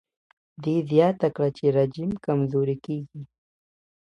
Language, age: Pashto, under 19